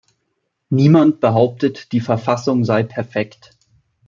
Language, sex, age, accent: German, male, 19-29, Deutschland Deutsch